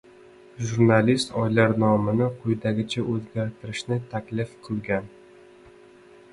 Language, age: Uzbek, 19-29